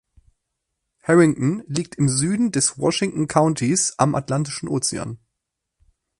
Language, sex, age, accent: German, male, 19-29, Deutschland Deutsch